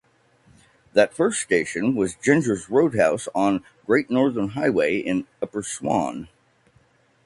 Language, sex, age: English, male, 40-49